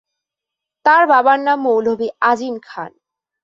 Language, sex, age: Bengali, female, 19-29